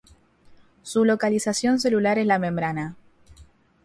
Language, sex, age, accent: Spanish, female, 19-29, Rioplatense: Argentina, Uruguay, este de Bolivia, Paraguay